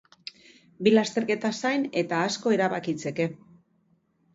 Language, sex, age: Basque, female, 50-59